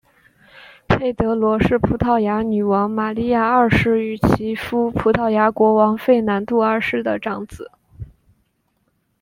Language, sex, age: Chinese, female, 19-29